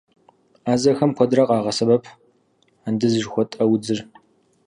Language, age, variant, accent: Kabardian, 19-29, Адыгэбзэ (Къэбэрдей, Кирил, псоми зэдай), Джылэхъстэней (Gilahsteney)